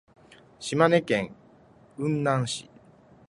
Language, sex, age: Japanese, male, 19-29